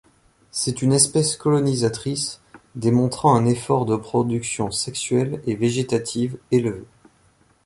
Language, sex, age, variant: French, male, 19-29, Français de métropole